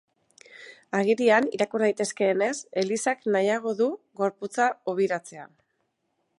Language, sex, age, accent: Basque, female, 40-49, Mendebalekoa (Araba, Bizkaia, Gipuzkoako mendebaleko herri batzuk)